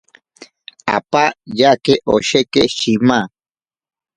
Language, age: Ashéninka Perené, 40-49